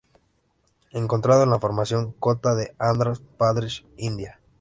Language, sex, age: Spanish, male, 19-29